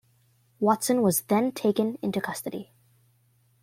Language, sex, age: English, female, under 19